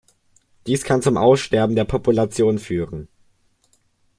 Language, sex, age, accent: German, male, under 19, Deutschland Deutsch